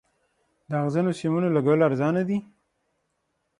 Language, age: Pashto, 40-49